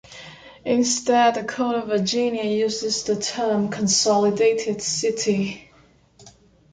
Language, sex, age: English, female, 19-29